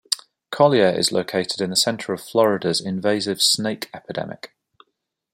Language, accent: English, England English